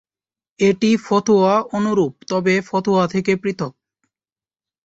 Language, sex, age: Bengali, male, 19-29